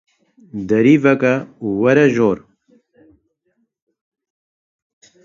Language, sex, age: Kurdish, male, 40-49